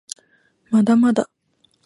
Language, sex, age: Japanese, female, 19-29